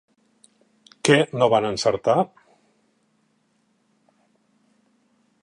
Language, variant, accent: Catalan, Central, central